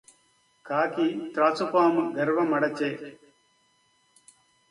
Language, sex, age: Telugu, male, 60-69